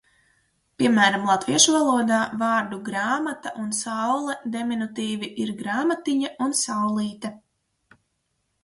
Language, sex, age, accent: Latvian, female, 19-29, Vidus dialekts